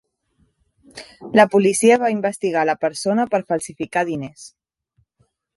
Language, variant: Catalan, Central